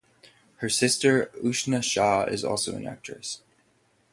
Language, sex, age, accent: English, male, 19-29, United States English